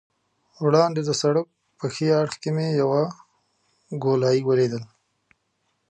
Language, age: Pashto, 30-39